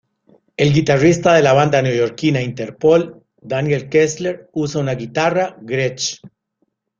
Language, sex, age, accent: Spanish, male, 50-59, América central